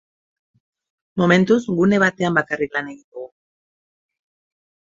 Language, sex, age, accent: Basque, female, 40-49, Erdialdekoa edo Nafarra (Gipuzkoa, Nafarroa)